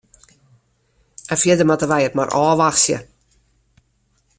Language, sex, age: Western Frisian, female, 60-69